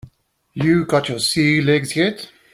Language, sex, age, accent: English, male, 40-49, Southern African (South Africa, Zimbabwe, Namibia)